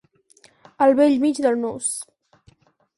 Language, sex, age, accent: Catalan, female, under 19, Girona